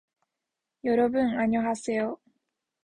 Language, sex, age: Japanese, female, 19-29